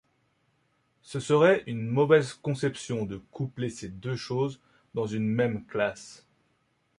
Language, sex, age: French, male, 30-39